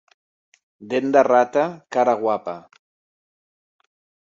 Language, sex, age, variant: Catalan, male, 30-39, Central